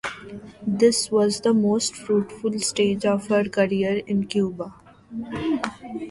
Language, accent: English, India and South Asia (India, Pakistan, Sri Lanka)